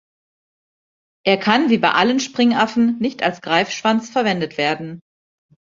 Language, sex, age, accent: German, female, 40-49, Deutschland Deutsch